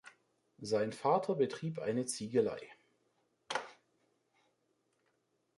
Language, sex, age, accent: German, male, 30-39, Deutschland Deutsch